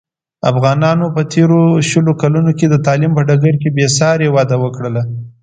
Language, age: Pashto, 19-29